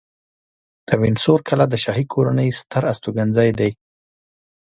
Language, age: Pashto, 30-39